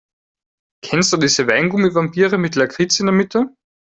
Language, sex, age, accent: German, male, 19-29, Österreichisches Deutsch